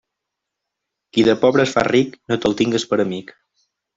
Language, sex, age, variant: Catalan, male, 19-29, Central